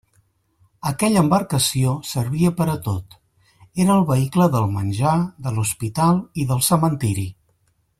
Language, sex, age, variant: Catalan, male, 40-49, Central